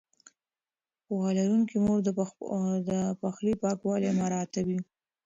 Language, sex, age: Pashto, female, 30-39